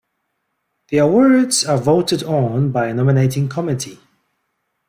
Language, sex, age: English, male, 40-49